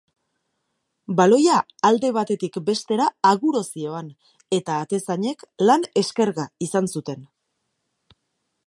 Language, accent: Basque, Erdialdekoa edo Nafarra (Gipuzkoa, Nafarroa)